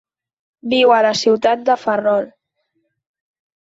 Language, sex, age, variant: Catalan, female, under 19, Central